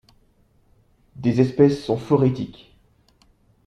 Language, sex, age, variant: French, male, 30-39, Français de métropole